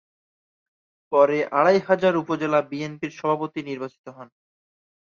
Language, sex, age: Bengali, male, 19-29